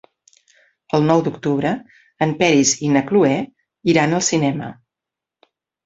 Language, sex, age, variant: Catalan, female, 50-59, Central